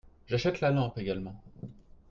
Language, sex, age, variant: French, male, 30-39, Français de métropole